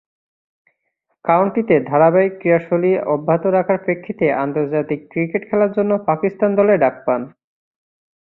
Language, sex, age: Bengali, male, 19-29